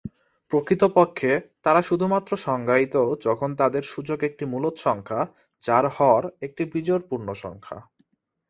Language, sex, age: Bengali, male, 19-29